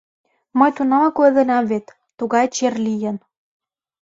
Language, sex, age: Mari, female, under 19